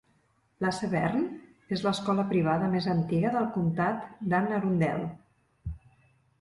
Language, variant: Catalan, Central